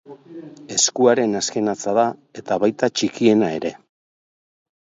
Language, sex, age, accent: Basque, male, 50-59, Mendebalekoa (Araba, Bizkaia, Gipuzkoako mendebaleko herri batzuk)